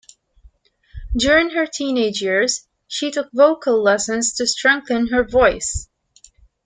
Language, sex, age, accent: English, female, 19-29, United States English